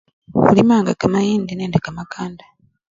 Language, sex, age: Luyia, male, 30-39